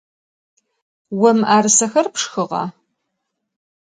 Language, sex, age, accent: Adyghe, female, 40-49, Кıэмгуй (Çemguy)